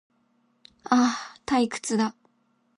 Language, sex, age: Japanese, female, under 19